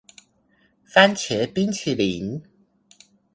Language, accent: Chinese, 出生地：高雄市